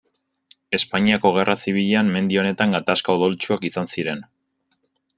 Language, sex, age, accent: Basque, male, 19-29, Mendebalekoa (Araba, Bizkaia, Gipuzkoako mendebaleko herri batzuk)